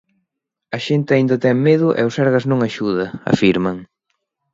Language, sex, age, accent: Galician, male, 30-39, Normativo (estándar)